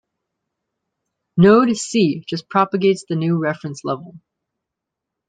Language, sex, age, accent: English, male, 19-29, United States English